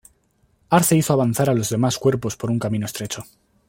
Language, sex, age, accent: Spanish, male, 19-29, España: Centro-Sur peninsular (Madrid, Toledo, Castilla-La Mancha)